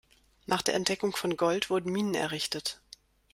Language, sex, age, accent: German, female, 30-39, Deutschland Deutsch